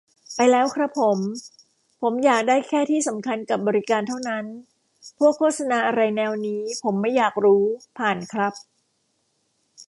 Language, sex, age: Thai, female, 50-59